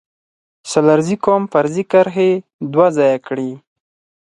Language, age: Pashto, 19-29